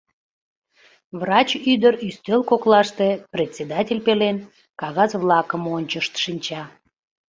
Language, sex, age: Mari, female, 40-49